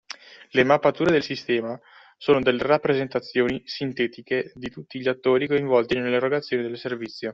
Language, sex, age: Italian, male, 19-29